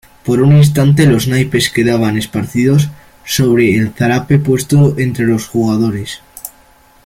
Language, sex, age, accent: Spanish, male, under 19, España: Centro-Sur peninsular (Madrid, Toledo, Castilla-La Mancha)